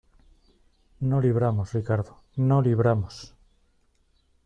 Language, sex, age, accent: Spanish, male, 40-49, España: Norte peninsular (Asturias, Castilla y León, Cantabria, País Vasco, Navarra, Aragón, La Rioja, Guadalajara, Cuenca)